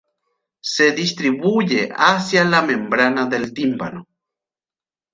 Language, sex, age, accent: Spanish, male, 40-49, Rioplatense: Argentina, Uruguay, este de Bolivia, Paraguay